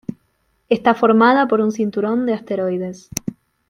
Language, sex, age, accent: Spanish, female, 19-29, Rioplatense: Argentina, Uruguay, este de Bolivia, Paraguay